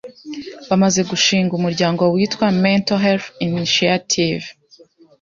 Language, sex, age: Kinyarwanda, female, 19-29